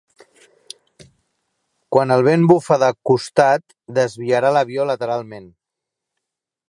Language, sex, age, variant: Catalan, male, 30-39, Central